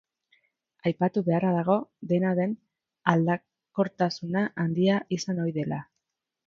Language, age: Basque, 90+